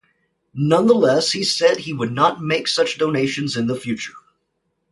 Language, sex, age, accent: English, male, 30-39, United States English